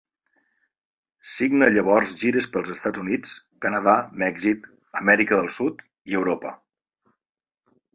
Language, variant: Catalan, Central